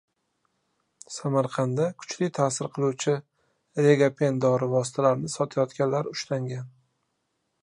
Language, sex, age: Uzbek, male, 30-39